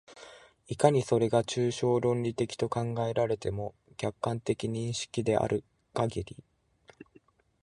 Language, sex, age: Japanese, male, 19-29